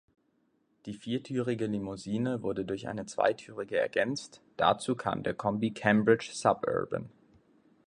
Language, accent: German, Deutschland Deutsch